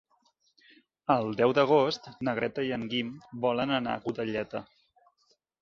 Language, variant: Catalan, Central